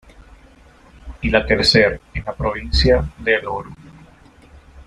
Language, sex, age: Spanish, male, 30-39